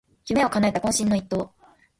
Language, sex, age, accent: Japanese, female, under 19, 標準